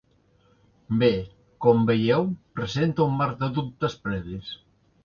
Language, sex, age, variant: Catalan, male, 50-59, Central